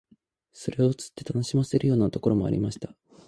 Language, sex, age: Japanese, male, 19-29